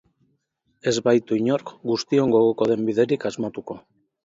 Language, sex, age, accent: Basque, male, 40-49, Mendebalekoa (Araba, Bizkaia, Gipuzkoako mendebaleko herri batzuk)